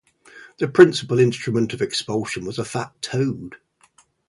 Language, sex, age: English, male, 50-59